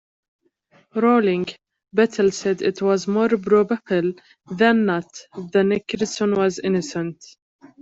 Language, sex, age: English, female, 19-29